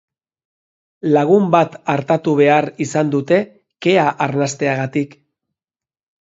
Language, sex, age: Basque, male, 50-59